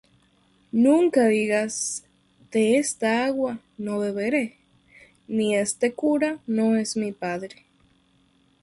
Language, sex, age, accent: Spanish, female, under 19, Caribe: Cuba, Venezuela, Puerto Rico, República Dominicana, Panamá, Colombia caribeña, México caribeño, Costa del golfo de México